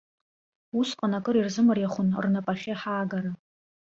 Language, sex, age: Abkhazian, female, under 19